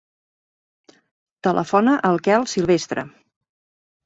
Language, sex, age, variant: Catalan, female, 40-49, Central